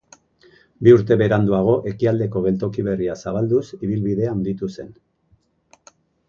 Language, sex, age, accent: Basque, male, 50-59, Erdialdekoa edo Nafarra (Gipuzkoa, Nafarroa)